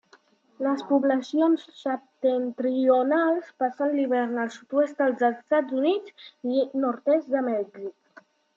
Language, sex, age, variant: Catalan, male, under 19, Central